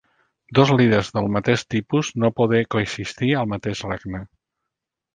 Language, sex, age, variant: Catalan, male, 50-59, Central